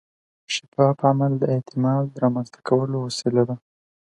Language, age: Pashto, 19-29